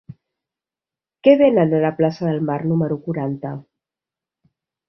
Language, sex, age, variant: Catalan, female, 40-49, Nord-Occidental